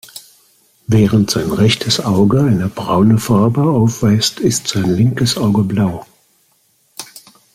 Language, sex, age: German, male, 60-69